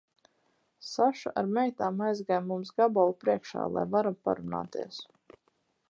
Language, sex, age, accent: Latvian, female, 30-39, bez akcenta